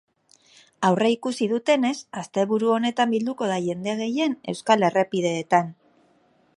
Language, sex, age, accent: Basque, female, 40-49, Mendebalekoa (Araba, Bizkaia, Gipuzkoako mendebaleko herri batzuk)